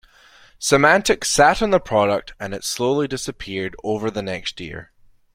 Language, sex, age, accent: English, male, 19-29, Scottish English